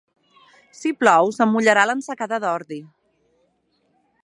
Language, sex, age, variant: Catalan, female, 40-49, Central